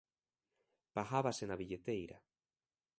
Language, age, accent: Galician, 19-29, Atlántico (seseo e gheada)